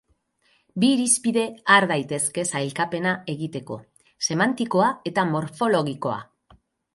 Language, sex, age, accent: Basque, female, 50-59, Mendebalekoa (Araba, Bizkaia, Gipuzkoako mendebaleko herri batzuk)